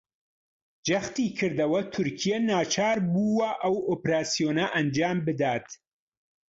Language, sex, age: Central Kurdish, male, 40-49